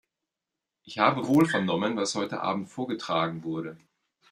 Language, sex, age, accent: German, male, 40-49, Deutschland Deutsch